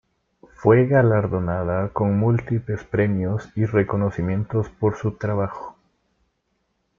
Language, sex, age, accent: Spanish, male, 19-29, América central